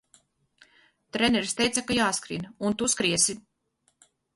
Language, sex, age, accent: Latvian, female, 50-59, Latgaliešu